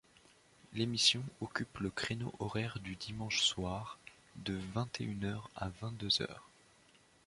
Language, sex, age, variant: French, male, 19-29, Français de métropole